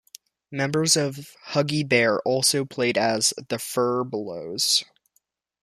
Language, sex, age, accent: English, male, under 19, United States English